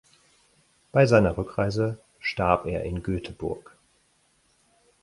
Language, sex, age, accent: German, male, 40-49, Deutschland Deutsch